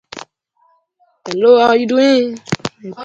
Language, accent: English, United States English